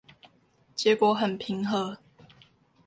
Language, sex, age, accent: Chinese, female, under 19, 出生地：臺中市